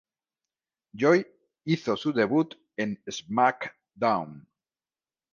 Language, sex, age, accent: Spanish, male, 50-59, España: Sur peninsular (Andalucia, Extremadura, Murcia)